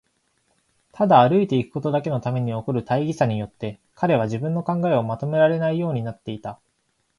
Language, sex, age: Japanese, male, 19-29